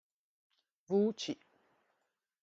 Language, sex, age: Italian, female, 50-59